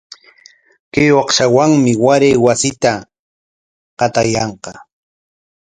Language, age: Corongo Ancash Quechua, 40-49